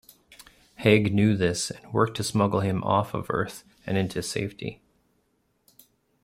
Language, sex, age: English, male, 40-49